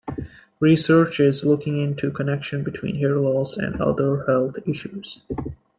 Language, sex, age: English, male, 19-29